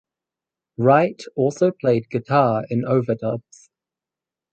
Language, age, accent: English, under 19, Australian English